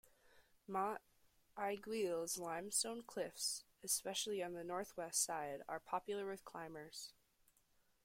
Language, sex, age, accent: English, female, under 19, United States English